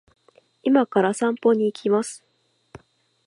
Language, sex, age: Japanese, female, 19-29